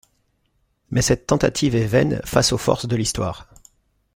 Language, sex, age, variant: French, male, 40-49, Français de métropole